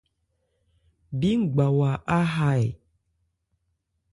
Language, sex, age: Ebrié, female, 30-39